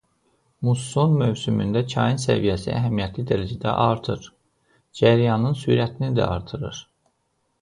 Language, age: Azerbaijani, 30-39